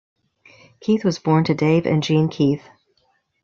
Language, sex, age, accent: English, female, 50-59, United States English